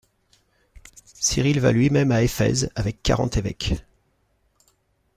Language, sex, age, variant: French, male, 40-49, Français de métropole